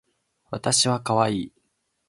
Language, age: Japanese, 19-29